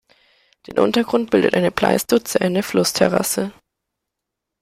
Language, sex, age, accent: German, male, under 19, Deutschland Deutsch